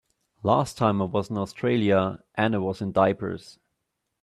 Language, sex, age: English, male, 19-29